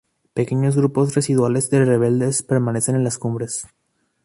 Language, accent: Spanish, México